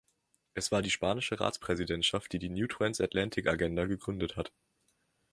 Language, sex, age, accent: German, male, 19-29, Deutschland Deutsch